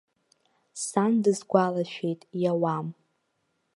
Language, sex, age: Abkhazian, female, 19-29